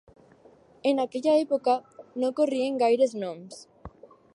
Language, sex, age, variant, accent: Catalan, female, under 19, Alacantí, valencià